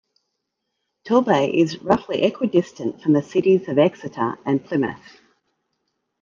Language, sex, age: English, female, 40-49